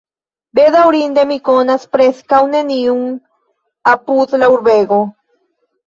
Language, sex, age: Esperanto, female, 19-29